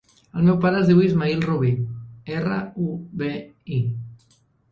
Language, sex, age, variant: Catalan, female, 30-39, Central